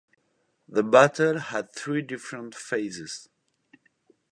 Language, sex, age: English, male, 30-39